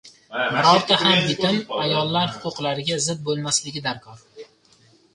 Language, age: Uzbek, 19-29